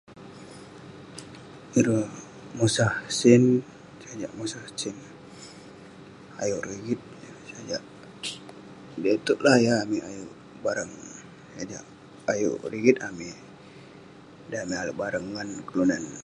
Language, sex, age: Western Penan, male, under 19